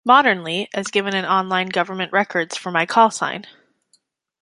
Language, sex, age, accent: English, female, 30-39, Canadian English